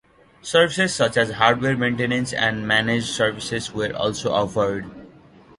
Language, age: English, 19-29